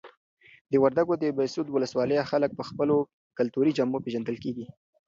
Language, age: Pashto, 19-29